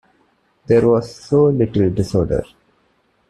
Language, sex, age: English, male, 19-29